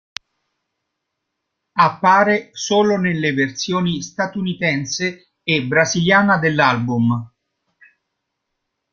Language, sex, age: Italian, male, 40-49